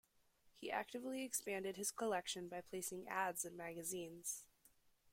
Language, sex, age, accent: English, female, under 19, United States English